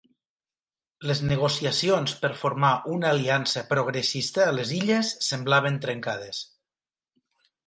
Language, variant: Catalan, Nord-Occidental